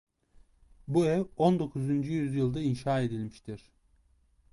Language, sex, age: Turkish, male, 19-29